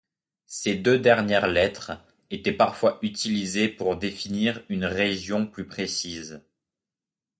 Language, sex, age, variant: French, male, 19-29, Français de métropole